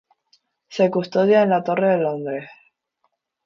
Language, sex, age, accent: Spanish, female, 19-29, España: Islas Canarias